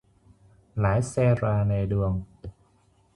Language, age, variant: Vietnamese, 19-29, Hà Nội